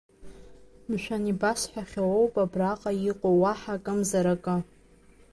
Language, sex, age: Abkhazian, female, under 19